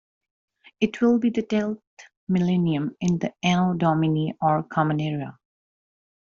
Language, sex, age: English, female, 19-29